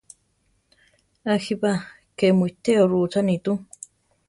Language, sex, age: Central Tarahumara, female, 30-39